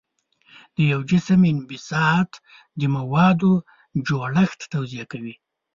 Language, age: Pashto, 30-39